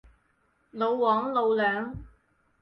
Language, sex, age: Cantonese, female, 30-39